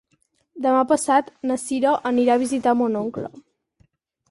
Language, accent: Catalan, Girona